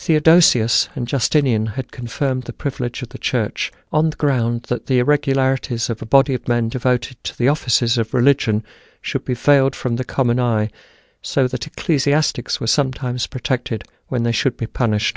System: none